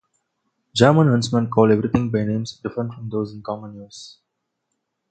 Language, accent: English, India and South Asia (India, Pakistan, Sri Lanka)